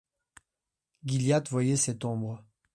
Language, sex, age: French, male, 50-59